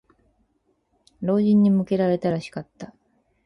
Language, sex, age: Japanese, female, 30-39